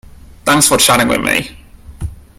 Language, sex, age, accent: English, male, 19-29, Singaporean English